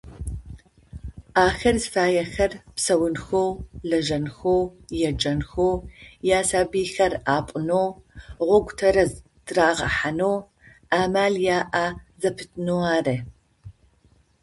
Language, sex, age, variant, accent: Adyghe, female, 50-59, Адыгабзэ (Кирил, пстэумэ зэдыряе), Бжъэдыгъу (Bjeduğ)